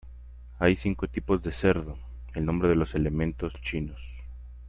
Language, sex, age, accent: Spanish, male, 19-29, México